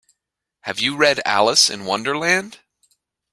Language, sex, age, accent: English, male, 19-29, United States English